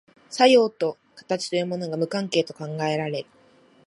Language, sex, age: Japanese, female, 19-29